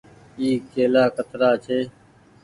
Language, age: Goaria, 19-29